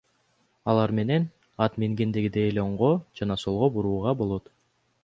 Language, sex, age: Kyrgyz, male, 19-29